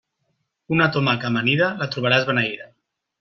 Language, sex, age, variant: Catalan, male, 30-39, Central